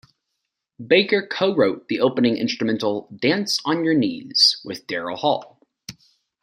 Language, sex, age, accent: English, male, 19-29, United States English